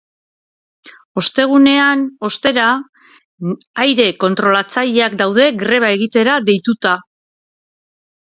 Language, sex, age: Basque, female, 40-49